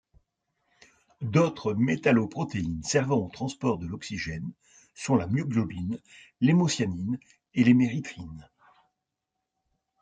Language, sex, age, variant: French, male, 50-59, Français de métropole